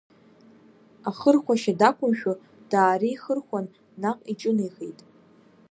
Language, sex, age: Abkhazian, female, under 19